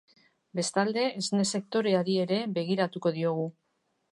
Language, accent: Basque, Mendebalekoa (Araba, Bizkaia, Gipuzkoako mendebaleko herri batzuk)